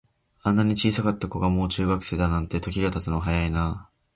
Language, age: Japanese, under 19